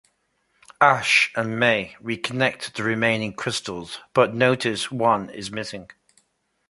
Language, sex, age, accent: English, male, 50-59, England English